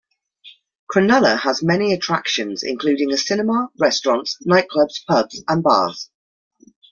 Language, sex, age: English, female, 30-39